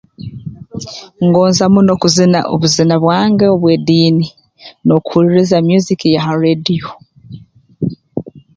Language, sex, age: Tooro, female, 30-39